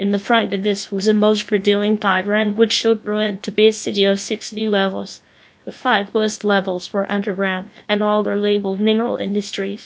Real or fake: fake